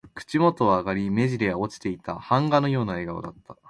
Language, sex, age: Japanese, male, 19-29